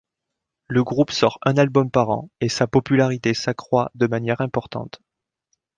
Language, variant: French, Français de métropole